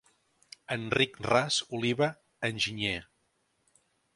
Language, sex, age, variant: Catalan, male, 40-49, Central